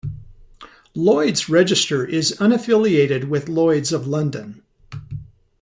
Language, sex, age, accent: English, male, 60-69, United States English